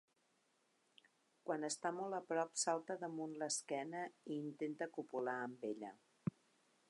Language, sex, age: Catalan, female, 50-59